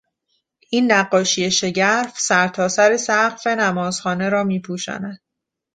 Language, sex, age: Persian, female, 30-39